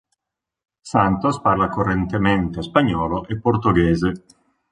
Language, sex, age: Italian, male, 50-59